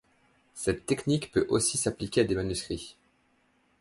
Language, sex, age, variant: French, male, 19-29, Français de métropole